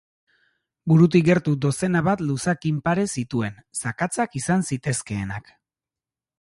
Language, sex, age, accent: Basque, male, 30-39, Erdialdekoa edo Nafarra (Gipuzkoa, Nafarroa)